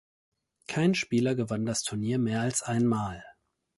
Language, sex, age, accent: German, male, 30-39, Deutschland Deutsch